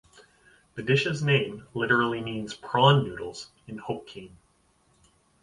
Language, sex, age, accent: English, male, 30-39, Canadian English